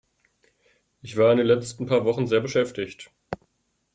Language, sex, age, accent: German, male, 19-29, Deutschland Deutsch